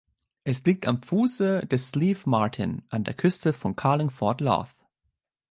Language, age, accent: German, 19-29, Deutschland Deutsch